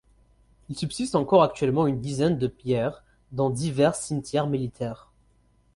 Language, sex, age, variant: French, male, 19-29, Français du nord de l'Afrique